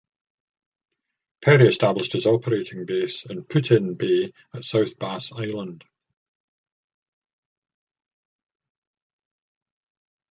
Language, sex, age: English, male, 60-69